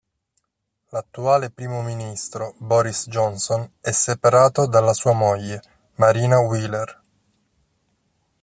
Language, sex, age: Italian, male, 19-29